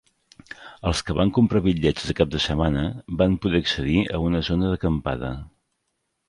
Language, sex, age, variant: Catalan, male, 50-59, Central